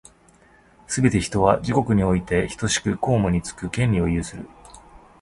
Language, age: Japanese, 30-39